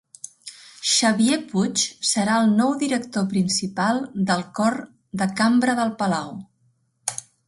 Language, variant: Catalan, Central